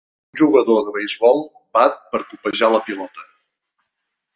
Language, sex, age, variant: Catalan, male, 50-59, Nord-Occidental